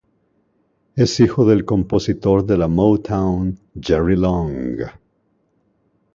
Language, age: Spanish, 50-59